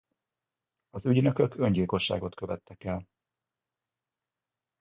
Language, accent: Hungarian, budapesti